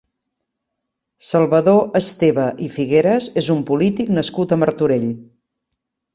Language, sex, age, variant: Catalan, female, 60-69, Central